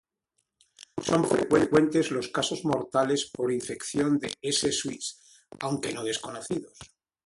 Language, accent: Spanish, España: Norte peninsular (Asturias, Castilla y León, Cantabria, País Vasco, Navarra, Aragón, La Rioja, Guadalajara, Cuenca)